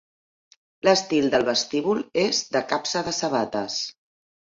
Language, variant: Catalan, Central